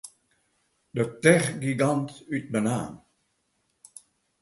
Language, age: Western Frisian, 70-79